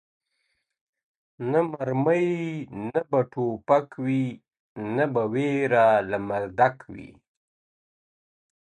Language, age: Pashto, 50-59